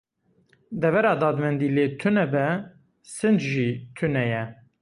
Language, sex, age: Kurdish, male, 30-39